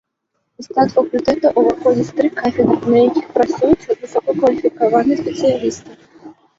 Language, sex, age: Belarusian, female, 19-29